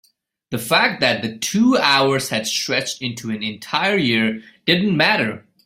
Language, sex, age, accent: English, male, 19-29, United States English